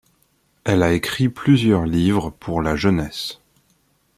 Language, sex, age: French, male, 30-39